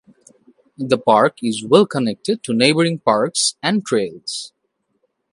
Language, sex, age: English, male, 19-29